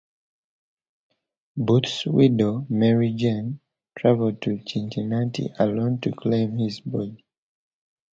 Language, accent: English, England English